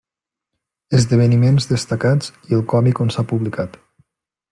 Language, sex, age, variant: Catalan, male, 19-29, Nord-Occidental